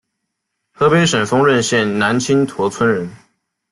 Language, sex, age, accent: Chinese, male, 19-29, 出生地：浙江省